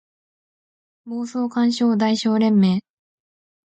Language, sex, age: Japanese, female, 19-29